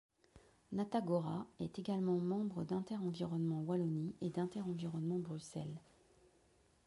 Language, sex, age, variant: French, female, 50-59, Français de métropole